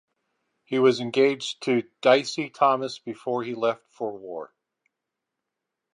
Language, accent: English, United States English